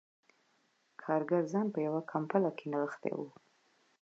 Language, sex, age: Pashto, female, 19-29